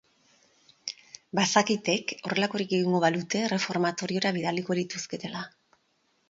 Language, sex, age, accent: Basque, female, 50-59, Erdialdekoa edo Nafarra (Gipuzkoa, Nafarroa)